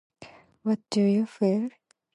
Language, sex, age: English, female, 19-29